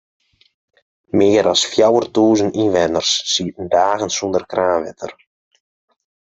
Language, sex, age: Western Frisian, male, 19-29